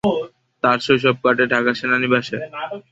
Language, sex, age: Bengali, male, 19-29